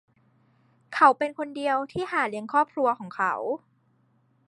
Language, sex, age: Thai, female, 19-29